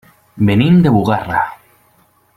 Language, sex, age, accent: Catalan, male, 19-29, valencià